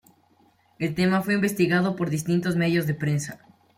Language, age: Spanish, under 19